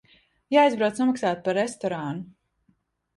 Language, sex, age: Latvian, female, 30-39